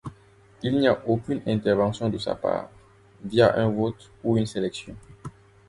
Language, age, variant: French, 19-29, Français d'Afrique subsaharienne et des îles africaines